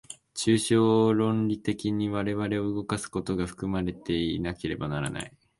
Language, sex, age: Japanese, male, under 19